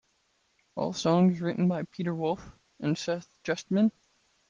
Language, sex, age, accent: English, male, 19-29, United States English